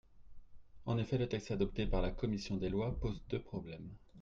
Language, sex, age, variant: French, male, 30-39, Français de métropole